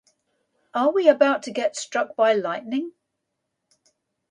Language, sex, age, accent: English, female, 60-69, England English